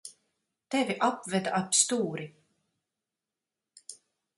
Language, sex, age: Latvian, female, 50-59